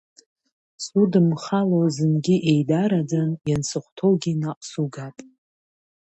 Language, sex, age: Abkhazian, female, 30-39